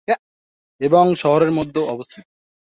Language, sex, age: Bengali, male, 19-29